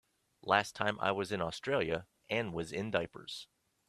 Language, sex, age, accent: English, male, 40-49, United States English